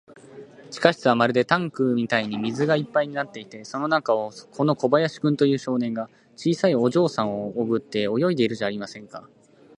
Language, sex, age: Japanese, male, 19-29